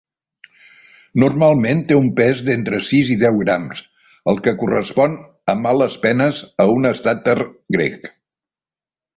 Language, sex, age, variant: Catalan, male, 70-79, Central